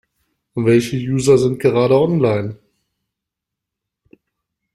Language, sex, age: German, female, 30-39